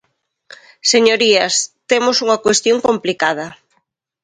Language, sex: Galician, female